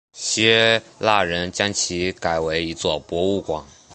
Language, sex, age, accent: Chinese, male, under 19, 出生地：浙江省